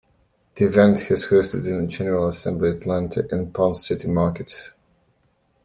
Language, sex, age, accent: English, male, 30-39, England English